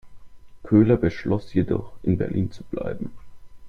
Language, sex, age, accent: German, male, under 19, Deutschland Deutsch